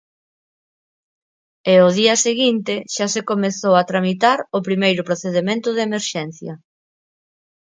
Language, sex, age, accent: Galician, female, 40-49, Normativo (estándar)